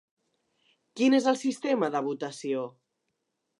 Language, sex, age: Catalan, male, 19-29